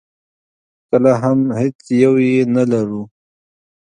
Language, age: Pashto, 30-39